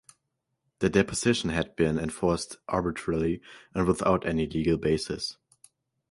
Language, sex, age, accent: English, male, under 19, German Accent